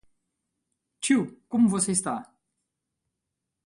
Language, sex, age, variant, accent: Portuguese, male, 30-39, Portuguese (Brasil), Gaucho